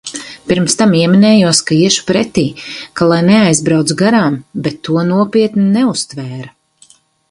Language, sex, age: Latvian, female, 50-59